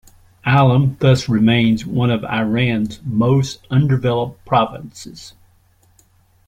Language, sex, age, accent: English, male, 70-79, United States English